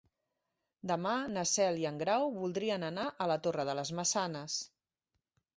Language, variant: Catalan, Central